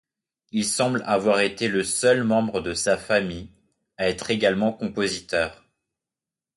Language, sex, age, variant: French, male, 19-29, Français de métropole